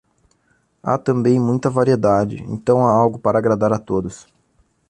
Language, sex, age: Portuguese, male, 19-29